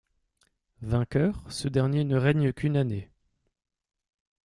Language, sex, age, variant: French, male, 30-39, Français de métropole